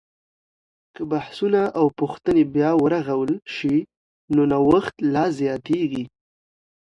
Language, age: Pashto, under 19